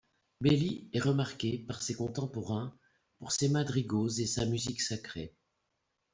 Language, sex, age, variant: French, female, 60-69, Français de métropole